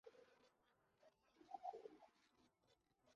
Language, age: English, 19-29